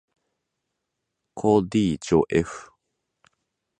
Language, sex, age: Japanese, male, 19-29